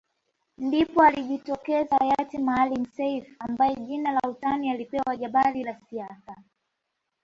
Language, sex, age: Swahili, female, 19-29